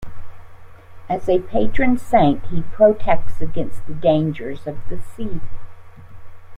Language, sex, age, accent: English, female, 70-79, United States English